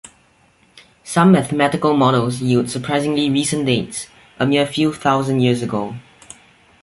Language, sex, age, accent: English, male, under 19, Singaporean English